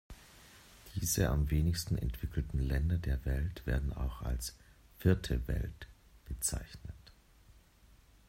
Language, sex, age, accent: German, male, 19-29, Deutschland Deutsch